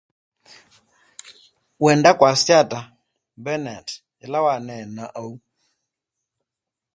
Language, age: English, 50-59